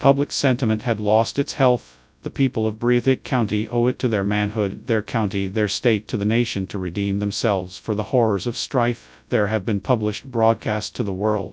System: TTS, FastPitch